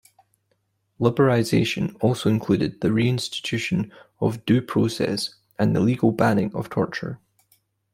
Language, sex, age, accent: English, male, 19-29, Scottish English